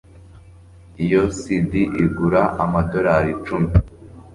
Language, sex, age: Kinyarwanda, male, under 19